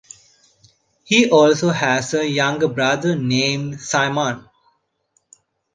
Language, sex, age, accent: English, male, 30-39, India and South Asia (India, Pakistan, Sri Lanka)